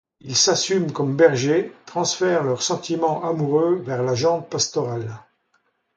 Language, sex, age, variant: French, male, 70-79, Français de métropole